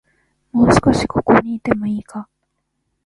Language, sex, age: Japanese, female, 19-29